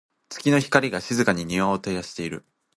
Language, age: Japanese, under 19